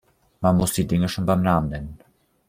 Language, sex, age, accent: German, male, 19-29, Deutschland Deutsch